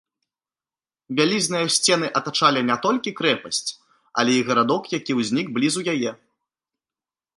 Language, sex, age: Belarusian, male, 19-29